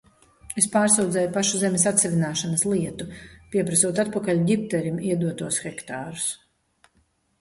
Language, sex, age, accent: Latvian, female, 40-49, bez akcenta